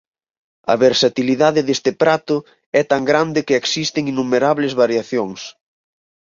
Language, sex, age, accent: Galician, male, 19-29, Normativo (estándar)